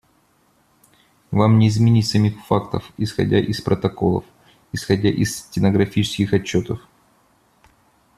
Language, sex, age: Russian, male, 30-39